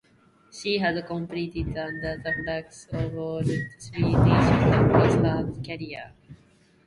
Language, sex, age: English, female, 19-29